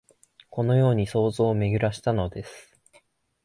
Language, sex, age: Japanese, male, 19-29